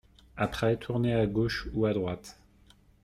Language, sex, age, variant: French, male, 30-39, Français de métropole